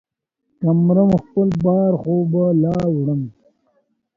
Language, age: Pashto, 30-39